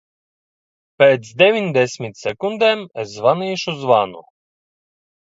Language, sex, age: Latvian, male, 30-39